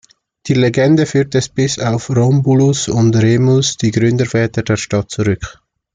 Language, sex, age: German, male, 19-29